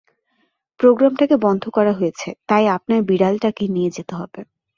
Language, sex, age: Bengali, female, 19-29